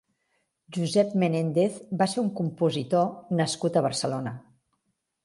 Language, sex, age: Catalan, female, 50-59